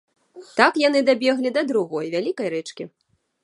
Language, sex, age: Belarusian, female, 30-39